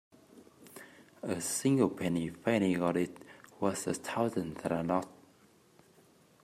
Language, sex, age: English, male, 19-29